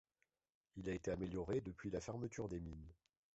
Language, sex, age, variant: French, male, 30-39, Français de métropole